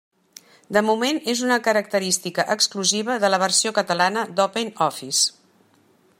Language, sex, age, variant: Catalan, female, 60-69, Central